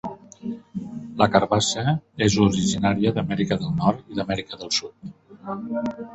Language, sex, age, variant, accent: Catalan, male, 70-79, Nord-Occidental, Lleidatà